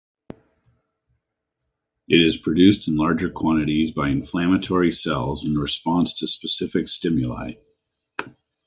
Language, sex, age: English, male, 40-49